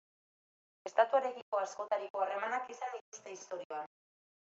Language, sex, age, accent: Basque, female, 19-29, Mendebalekoa (Araba, Bizkaia, Gipuzkoako mendebaleko herri batzuk)